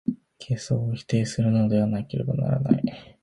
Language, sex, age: Japanese, male, under 19